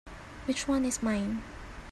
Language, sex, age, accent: English, female, 19-29, Filipino